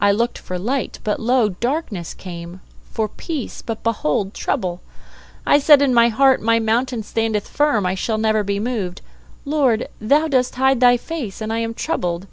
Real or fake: real